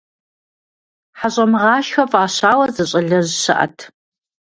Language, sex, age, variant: Kabardian, female, 40-49, Адыгэбзэ (Къэбэрдей, Кирил, Урысей)